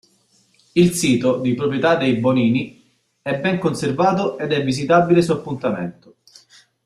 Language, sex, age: Italian, male, 30-39